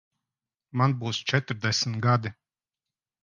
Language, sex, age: Latvian, male, 40-49